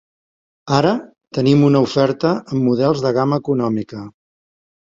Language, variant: Catalan, Central